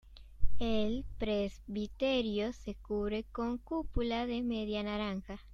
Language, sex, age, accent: Spanish, female, under 19, Rioplatense: Argentina, Uruguay, este de Bolivia, Paraguay